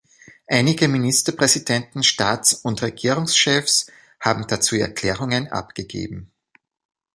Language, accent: German, Österreichisches Deutsch